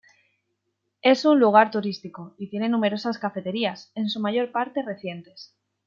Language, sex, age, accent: Spanish, female, 19-29, España: Centro-Sur peninsular (Madrid, Toledo, Castilla-La Mancha)